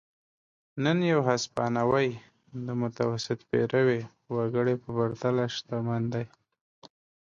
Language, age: Pashto, 19-29